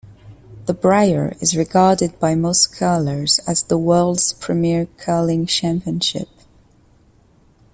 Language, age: English, 19-29